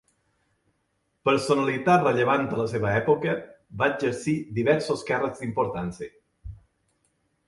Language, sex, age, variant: Catalan, male, 40-49, Balear